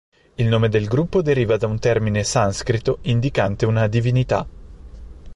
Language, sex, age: Italian, male, 30-39